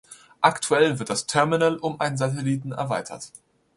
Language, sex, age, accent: German, male, 19-29, Deutschland Deutsch